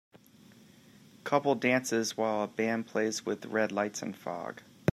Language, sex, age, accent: English, male, 40-49, United States English